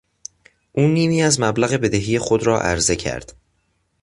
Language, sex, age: Persian, male, under 19